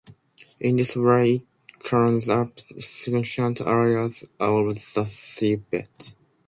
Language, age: English, 19-29